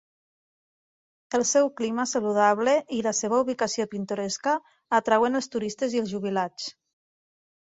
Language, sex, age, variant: Catalan, female, 30-39, Nord-Occidental